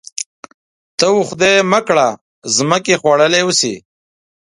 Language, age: Pashto, 30-39